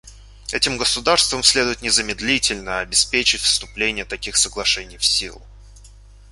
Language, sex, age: Russian, male, 19-29